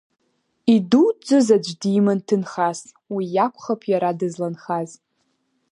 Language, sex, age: Abkhazian, female, under 19